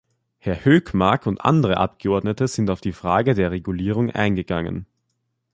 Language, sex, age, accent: German, male, under 19, Österreichisches Deutsch